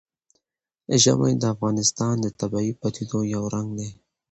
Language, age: Pashto, 19-29